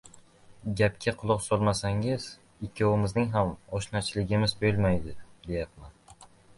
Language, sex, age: Uzbek, male, under 19